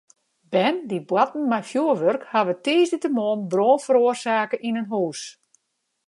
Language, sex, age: Western Frisian, female, 40-49